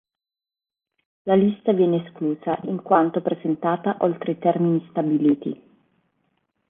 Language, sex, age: Italian, female, 30-39